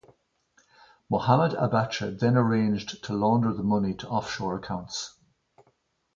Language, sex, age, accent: English, male, 50-59, Irish English